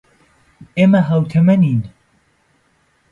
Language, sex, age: Central Kurdish, male, 19-29